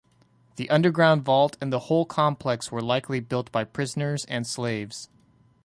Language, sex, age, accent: English, male, 30-39, United States English